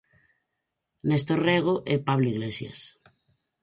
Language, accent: Galician, Normativo (estándar)